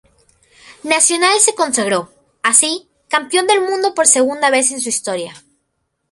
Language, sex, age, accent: Spanish, female, under 19, Andino-Pacífico: Colombia, Perú, Ecuador, oeste de Bolivia y Venezuela andina